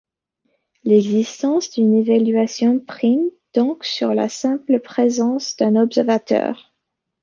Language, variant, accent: French, Français d'Amérique du Nord, Français des États-Unis